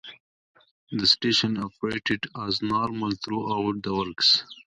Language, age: English, 30-39